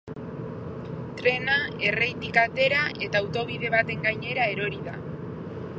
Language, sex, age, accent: Basque, female, 40-49, Mendebalekoa (Araba, Bizkaia, Gipuzkoako mendebaleko herri batzuk)